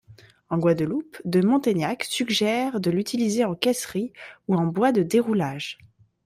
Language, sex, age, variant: French, female, 19-29, Français de métropole